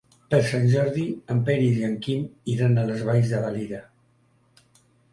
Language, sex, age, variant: Catalan, male, 70-79, Central